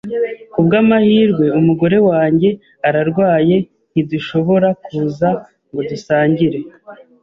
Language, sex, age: Kinyarwanda, male, 19-29